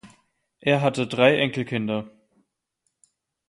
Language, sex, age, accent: German, male, 19-29, Deutschland Deutsch